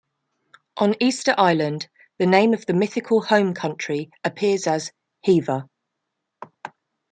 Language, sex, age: English, female, 30-39